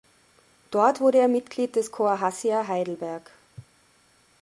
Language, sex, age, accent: German, female, 30-39, Österreichisches Deutsch